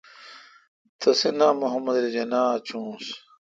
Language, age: Kalkoti, 50-59